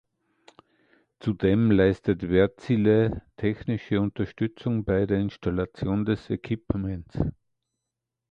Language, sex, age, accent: German, male, 60-69, Österreichisches Deutsch